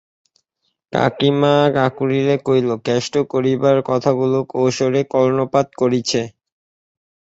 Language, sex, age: Bengali, male, 19-29